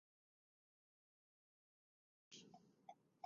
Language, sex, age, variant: Catalan, male, 50-59, Central